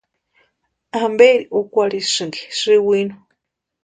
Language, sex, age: Western Highland Purepecha, female, 19-29